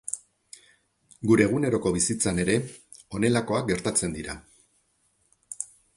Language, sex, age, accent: Basque, male, 50-59, Mendebalekoa (Araba, Bizkaia, Gipuzkoako mendebaleko herri batzuk)